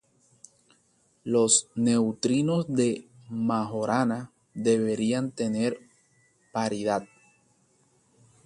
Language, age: Spanish, 30-39